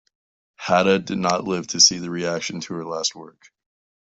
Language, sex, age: English, male, 19-29